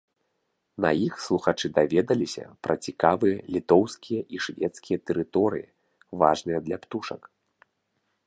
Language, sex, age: Belarusian, male, 30-39